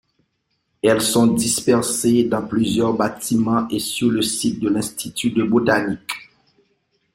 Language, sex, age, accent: French, male, 40-49, Français d’Haïti